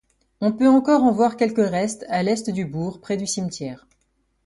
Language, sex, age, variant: French, female, 30-39, Français de métropole